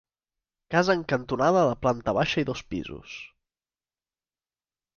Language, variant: Catalan, Central